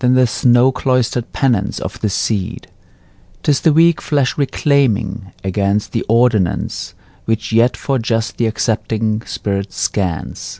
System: none